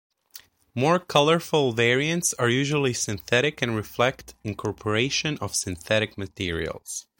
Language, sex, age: English, male, 19-29